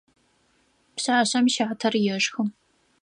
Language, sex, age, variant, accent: Adyghe, female, 19-29, Адыгабзэ (Кирил, пстэумэ зэдыряе), Бжъэдыгъу (Bjeduğ)